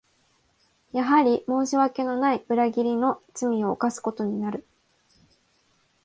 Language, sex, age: Japanese, female, 19-29